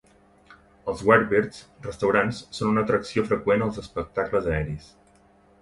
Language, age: Catalan, 30-39